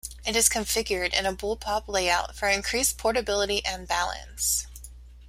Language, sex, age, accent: English, female, 30-39, United States English